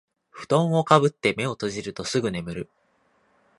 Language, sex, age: Japanese, male, 19-29